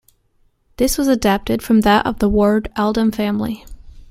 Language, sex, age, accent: English, female, 19-29, United States English